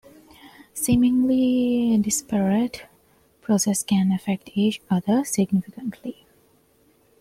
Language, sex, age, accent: English, female, 19-29, India and South Asia (India, Pakistan, Sri Lanka)